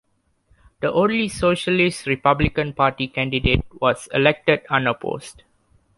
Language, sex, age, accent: English, male, under 19, Malaysian English